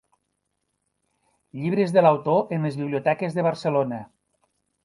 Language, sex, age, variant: Catalan, male, 50-59, Nord-Occidental